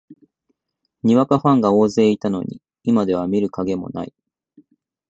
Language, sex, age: Japanese, male, 19-29